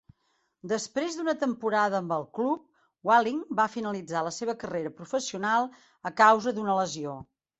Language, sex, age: Catalan, female, 60-69